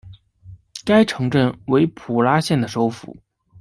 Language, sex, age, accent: Chinese, male, 19-29, 出生地：黑龙江省